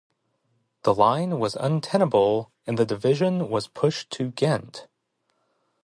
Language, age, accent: English, 30-39, United States English